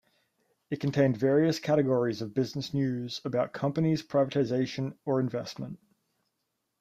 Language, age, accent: English, 19-29, Australian English